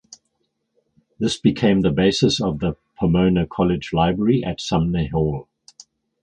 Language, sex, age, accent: English, male, 60-69, England English